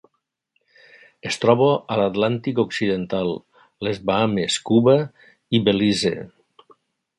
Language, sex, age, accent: Catalan, male, 60-69, valencià